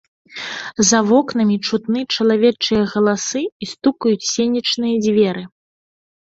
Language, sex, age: Belarusian, female, 30-39